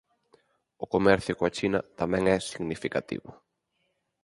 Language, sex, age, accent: Galician, male, 19-29, Normativo (estándar)